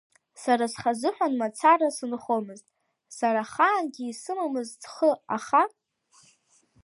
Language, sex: Abkhazian, female